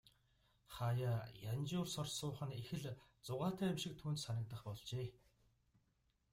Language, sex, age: Mongolian, male, 30-39